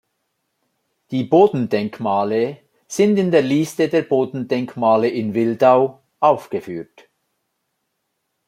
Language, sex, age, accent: German, male, 50-59, Schweizerdeutsch